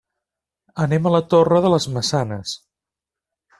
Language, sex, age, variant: Catalan, male, 50-59, Central